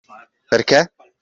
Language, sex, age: Italian, male, 19-29